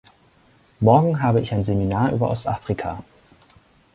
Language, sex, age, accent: German, male, 19-29, Deutschland Deutsch